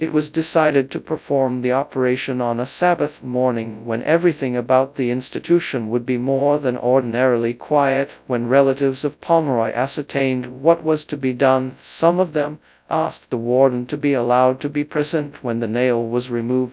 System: TTS, FastPitch